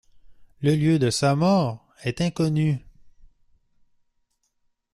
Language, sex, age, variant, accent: French, male, 19-29, Français d'Amérique du Nord, Français du Canada